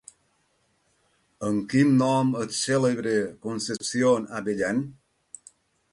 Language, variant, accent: Catalan, Balear, balear